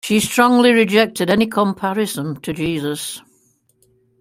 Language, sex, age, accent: English, female, 60-69, England English